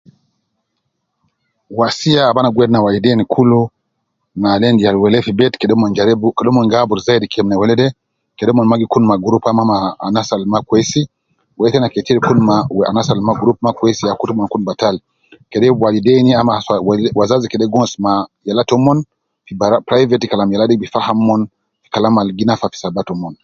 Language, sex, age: Nubi, male, 50-59